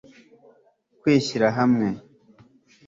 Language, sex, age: Kinyarwanda, male, 40-49